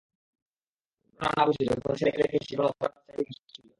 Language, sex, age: Bengali, male, 19-29